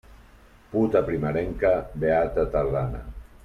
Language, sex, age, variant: Catalan, male, 40-49, Central